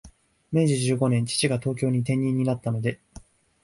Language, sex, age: Japanese, male, 19-29